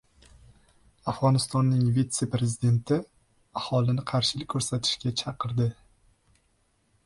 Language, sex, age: Uzbek, male, 19-29